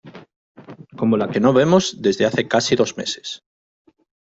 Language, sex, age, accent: Spanish, male, 40-49, España: Norte peninsular (Asturias, Castilla y León, Cantabria, País Vasco, Navarra, Aragón, La Rioja, Guadalajara, Cuenca)